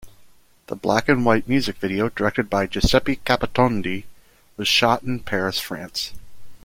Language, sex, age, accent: English, male, 19-29, United States English